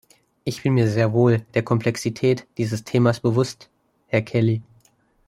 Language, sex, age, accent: German, male, under 19, Deutschland Deutsch